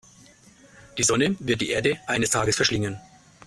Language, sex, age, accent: German, male, 40-49, Deutschland Deutsch